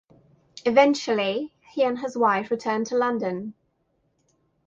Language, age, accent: English, 30-39, United States English; England English